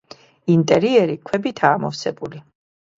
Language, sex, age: Georgian, female, 40-49